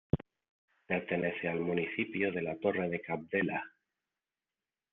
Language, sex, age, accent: Spanish, male, 30-39, España: Centro-Sur peninsular (Madrid, Toledo, Castilla-La Mancha)